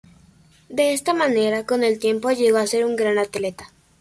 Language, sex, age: Spanish, female, 19-29